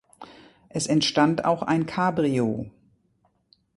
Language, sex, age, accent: German, female, 50-59, Deutschland Deutsch